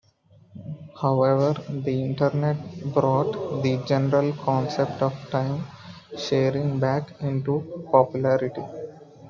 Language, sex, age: English, male, 19-29